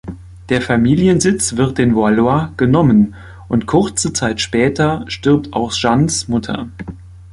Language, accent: German, Deutschland Deutsch